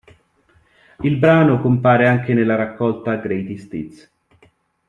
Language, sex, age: Italian, male, 30-39